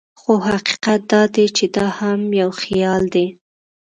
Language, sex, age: Pashto, female, 19-29